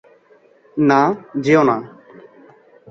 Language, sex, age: Bengali, male, 19-29